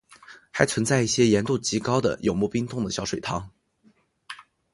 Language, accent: Chinese, 出生地：浙江省